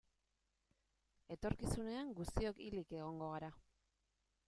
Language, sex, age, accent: Basque, female, 30-39, Mendebalekoa (Araba, Bizkaia, Gipuzkoako mendebaleko herri batzuk)